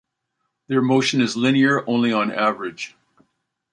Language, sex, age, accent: English, male, 60-69, Canadian English